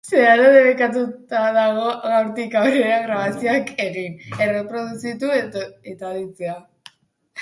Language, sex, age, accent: Basque, female, under 19, Mendebalekoa (Araba, Bizkaia, Gipuzkoako mendebaleko herri batzuk)